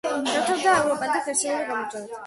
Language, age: Georgian, 30-39